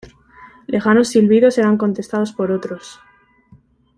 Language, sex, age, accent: Spanish, female, 19-29, España: Centro-Sur peninsular (Madrid, Toledo, Castilla-La Mancha)